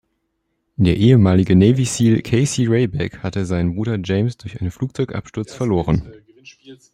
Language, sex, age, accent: German, male, 19-29, Deutschland Deutsch